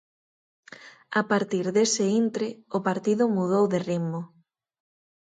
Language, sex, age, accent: Galician, female, 30-39, Normativo (estándar)